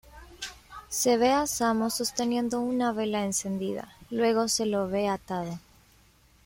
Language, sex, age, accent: Spanish, female, 19-29, América central